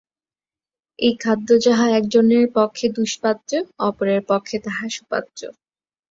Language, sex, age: Bengali, female, 19-29